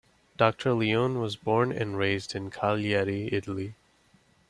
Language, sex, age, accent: English, male, 19-29, United States English